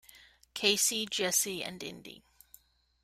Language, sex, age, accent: English, female, 30-39, United States English